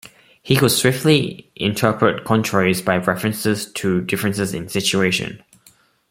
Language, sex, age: English, male, 19-29